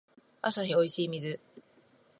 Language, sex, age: Japanese, female, 50-59